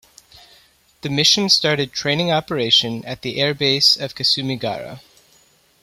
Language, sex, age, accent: English, male, 19-29, United States English